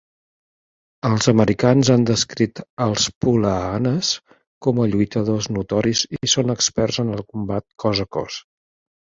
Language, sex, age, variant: Catalan, male, 60-69, Central